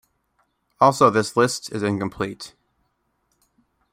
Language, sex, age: English, male, 19-29